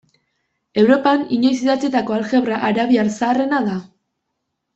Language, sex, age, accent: Basque, female, under 19, Erdialdekoa edo Nafarra (Gipuzkoa, Nafarroa)